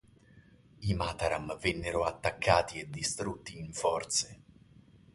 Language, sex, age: Italian, male, 19-29